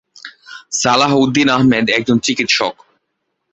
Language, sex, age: Bengali, male, 19-29